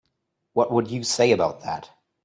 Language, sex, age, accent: English, male, 19-29, United States English